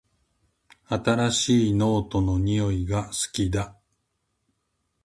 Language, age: Japanese, 50-59